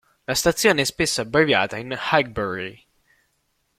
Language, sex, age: Italian, male, 19-29